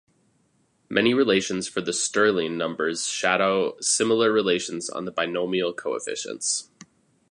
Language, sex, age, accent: English, male, 30-39, United States English